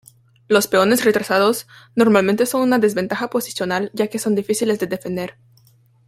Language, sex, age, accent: Spanish, female, 19-29, México